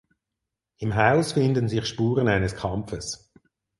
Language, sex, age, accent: German, male, 40-49, Schweizerdeutsch